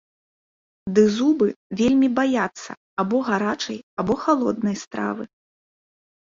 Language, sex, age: Belarusian, female, 30-39